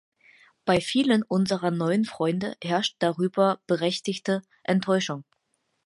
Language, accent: German, Deutschland Deutsch; Hochdeutsch